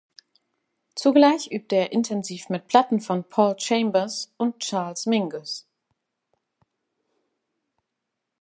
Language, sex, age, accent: German, female, 30-39, Deutschland Deutsch